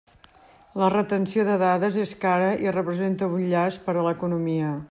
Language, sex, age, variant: Catalan, female, 50-59, Central